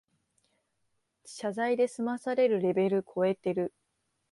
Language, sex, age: Japanese, female, 19-29